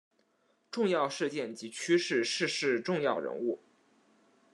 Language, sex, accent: Chinese, male, 出生地：湖北省